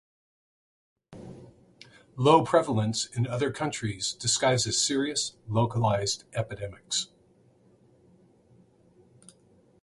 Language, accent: English, United States English